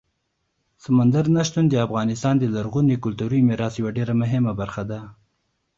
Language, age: Pashto, 19-29